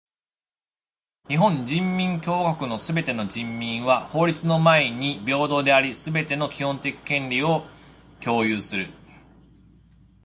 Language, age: Japanese, 40-49